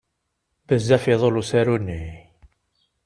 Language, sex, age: Kabyle, male, 30-39